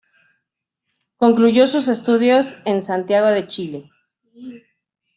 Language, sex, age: Spanish, female, 40-49